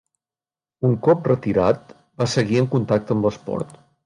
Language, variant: Catalan, Nord-Occidental